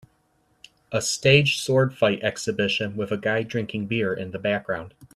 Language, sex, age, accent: English, male, 19-29, United States English